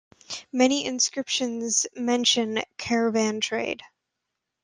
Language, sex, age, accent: English, female, 19-29, United States English